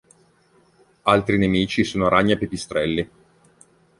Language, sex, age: Italian, male, 30-39